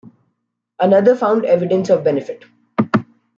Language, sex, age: English, male, under 19